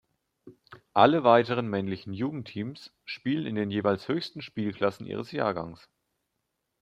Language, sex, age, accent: German, male, 19-29, Deutschland Deutsch